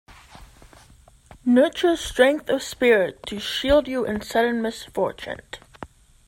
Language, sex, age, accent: English, female, 30-39, United States English